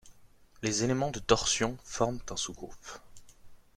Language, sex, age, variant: French, male, 19-29, Français de métropole